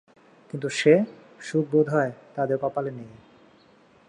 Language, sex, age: Bengali, male, 19-29